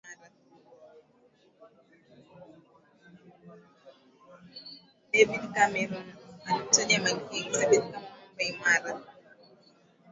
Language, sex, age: Swahili, female, 19-29